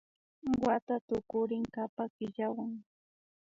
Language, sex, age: Imbabura Highland Quichua, female, 19-29